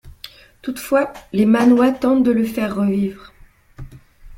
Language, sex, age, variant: French, female, 19-29, Français de métropole